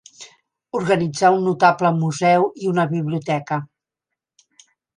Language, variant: Catalan, Central